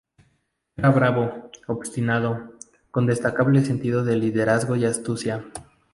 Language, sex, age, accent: Spanish, male, 19-29, México